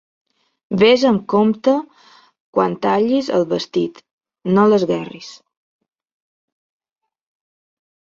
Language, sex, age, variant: Catalan, female, 30-39, Balear